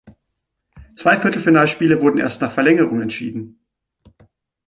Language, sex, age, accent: German, male, 19-29, Deutschland Deutsch